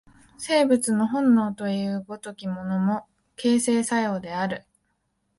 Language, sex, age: Japanese, female, 19-29